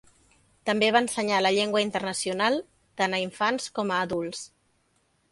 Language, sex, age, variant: Catalan, female, 40-49, Central